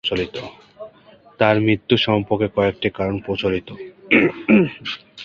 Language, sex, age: Bengali, male, under 19